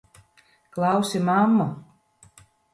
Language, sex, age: Latvian, female, 50-59